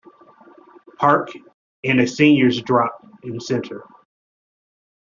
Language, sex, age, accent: English, male, 40-49, United States English